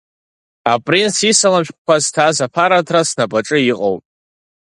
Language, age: Abkhazian, under 19